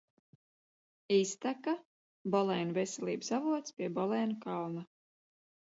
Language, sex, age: Latvian, female, 40-49